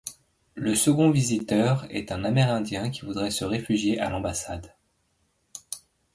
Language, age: French, 30-39